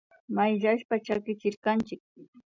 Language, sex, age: Imbabura Highland Quichua, female, 19-29